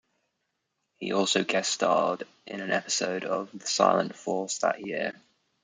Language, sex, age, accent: English, male, 30-39, England English